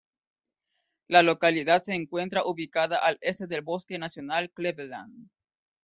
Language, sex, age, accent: Spanish, male, 19-29, América central